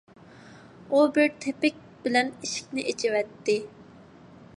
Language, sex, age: Uyghur, female, 19-29